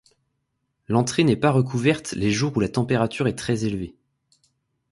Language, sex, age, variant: French, male, 19-29, Français de métropole